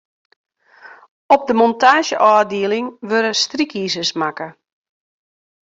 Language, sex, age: Western Frisian, female, 40-49